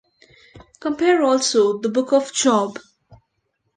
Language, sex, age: English, female, under 19